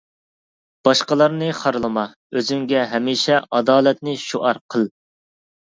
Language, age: Uyghur, 19-29